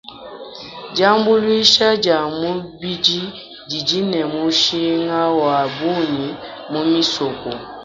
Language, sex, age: Luba-Lulua, female, 19-29